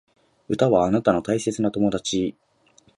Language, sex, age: Japanese, male, 19-29